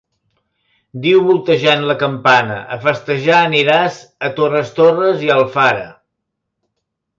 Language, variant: Catalan, Central